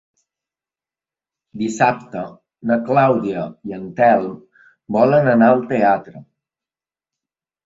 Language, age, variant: Catalan, 19-29, Balear